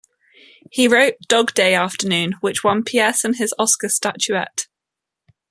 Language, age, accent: English, 19-29, England English